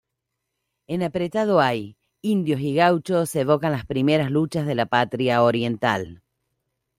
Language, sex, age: Spanish, female, 50-59